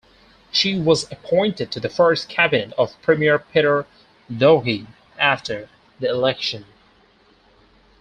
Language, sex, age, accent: English, male, 19-29, England English